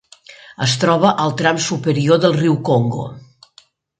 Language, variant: Catalan, Nord-Occidental